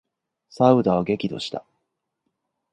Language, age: Japanese, 40-49